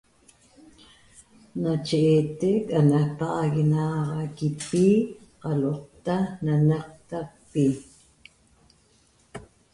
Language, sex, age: Toba, female, 50-59